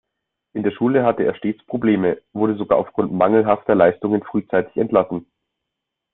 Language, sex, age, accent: German, male, 19-29, Deutschland Deutsch